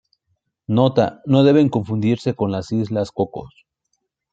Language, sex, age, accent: Spanish, male, 19-29, México